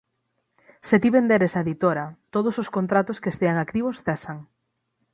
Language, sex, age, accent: Galician, female, 19-29, Atlántico (seseo e gheada); Normativo (estándar)